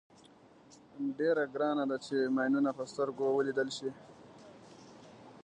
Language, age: Pashto, 19-29